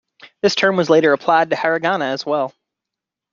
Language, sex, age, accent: English, male, 30-39, United States English